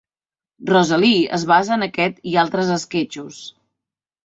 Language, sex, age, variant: Catalan, female, 50-59, Central